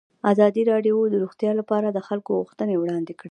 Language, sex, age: Pashto, female, 19-29